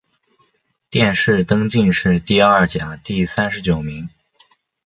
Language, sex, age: Chinese, male, under 19